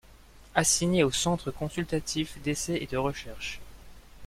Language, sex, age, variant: French, male, 19-29, Français de métropole